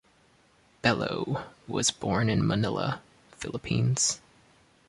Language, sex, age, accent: English, male, 19-29, United States English